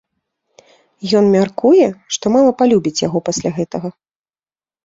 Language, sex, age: Belarusian, female, 30-39